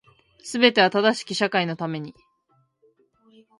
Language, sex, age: Japanese, female, 19-29